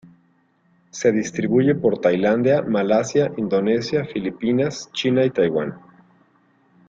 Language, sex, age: Spanish, male, 40-49